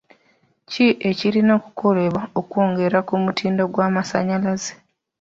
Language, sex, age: Ganda, female, 30-39